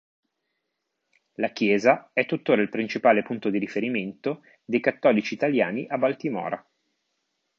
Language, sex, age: Italian, male, 40-49